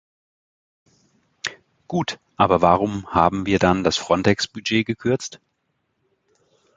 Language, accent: German, Deutschland Deutsch